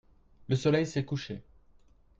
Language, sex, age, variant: French, male, 30-39, Français de métropole